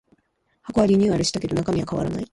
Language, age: Japanese, 19-29